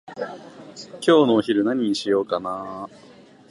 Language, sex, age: Japanese, male, 19-29